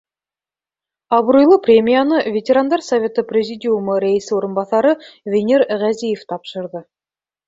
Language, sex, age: Bashkir, female, 19-29